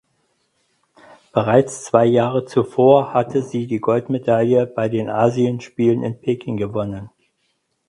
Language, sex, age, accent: German, male, 50-59, Deutschland Deutsch